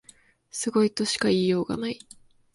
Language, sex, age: Japanese, female, 19-29